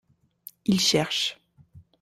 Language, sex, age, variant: French, female, 19-29, Français de métropole